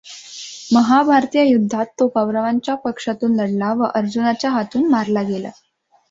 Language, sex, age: Marathi, female, under 19